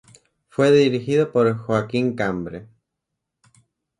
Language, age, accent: Spanish, 19-29, España: Islas Canarias